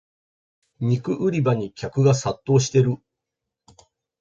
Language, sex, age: Japanese, male, 50-59